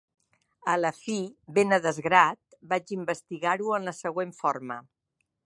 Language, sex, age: Catalan, female, 60-69